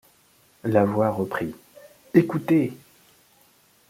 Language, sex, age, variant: French, male, 30-39, Français de métropole